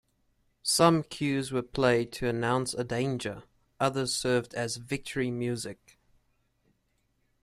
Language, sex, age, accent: English, male, 19-29, Southern African (South Africa, Zimbabwe, Namibia)